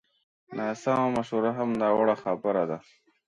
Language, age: Pashto, 30-39